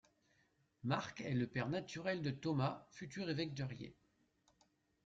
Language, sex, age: French, male, 40-49